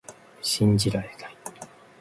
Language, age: Japanese, 50-59